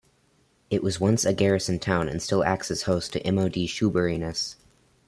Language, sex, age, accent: English, male, under 19, United States English